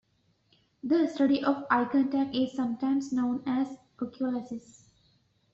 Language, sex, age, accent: English, female, 19-29, England English